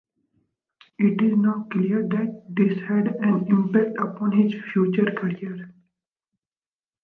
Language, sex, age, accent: English, male, 19-29, United States English